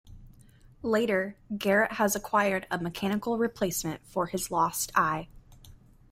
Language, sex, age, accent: English, female, 19-29, United States English